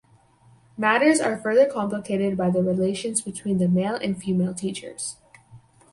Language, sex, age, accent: English, female, under 19, United States English